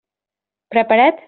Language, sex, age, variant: Catalan, female, 19-29, Central